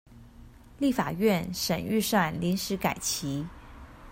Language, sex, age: Chinese, female, 30-39